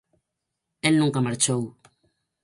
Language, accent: Galician, Normativo (estándar)